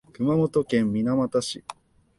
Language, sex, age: Japanese, male, 19-29